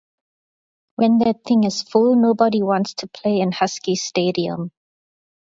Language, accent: English, German